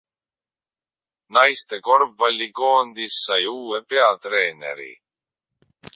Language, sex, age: Estonian, male, 19-29